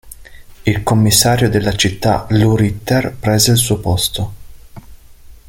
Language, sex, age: Italian, male, 30-39